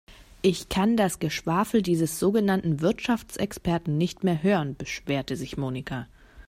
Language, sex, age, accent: German, female, 19-29, Deutschland Deutsch